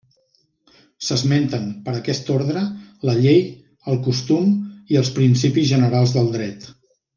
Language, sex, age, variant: Catalan, male, 50-59, Central